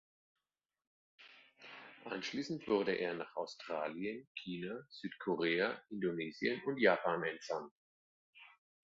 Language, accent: German, Deutschland Deutsch